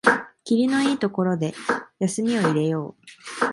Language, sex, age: Japanese, female, 19-29